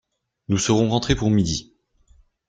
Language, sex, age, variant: French, male, 19-29, Français de métropole